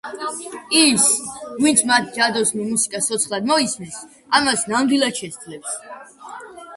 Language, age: Georgian, 19-29